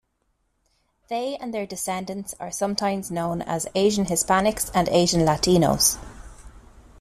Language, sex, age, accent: English, female, 30-39, Irish English